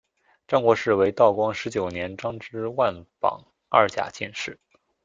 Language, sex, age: Chinese, male, 19-29